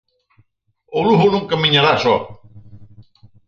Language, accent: Galician, Atlántico (seseo e gheada)